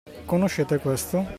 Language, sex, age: Italian, male, 40-49